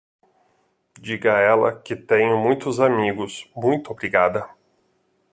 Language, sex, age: Portuguese, male, 40-49